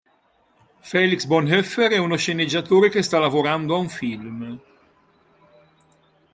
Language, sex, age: Italian, male, 60-69